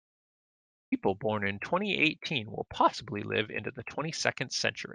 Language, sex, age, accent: English, male, 40-49, United States English